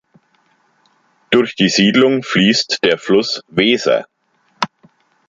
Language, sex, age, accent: German, male, 50-59, Deutschland Deutsch